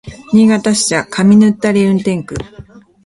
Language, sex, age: Japanese, female, 40-49